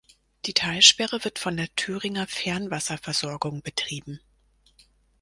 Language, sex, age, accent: German, female, 30-39, Deutschland Deutsch